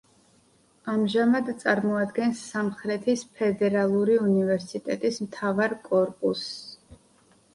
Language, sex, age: Georgian, female, 19-29